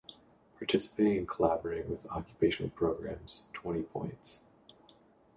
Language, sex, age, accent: English, male, 19-29, United States English